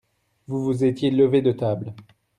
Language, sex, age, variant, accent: French, male, 30-39, Français d'Europe, Français de Belgique